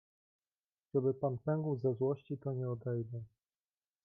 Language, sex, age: Polish, male, 19-29